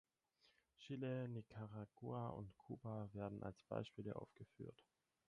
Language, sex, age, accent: German, male, 19-29, Deutschland Deutsch